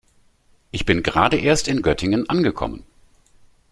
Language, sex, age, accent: German, male, 50-59, Deutschland Deutsch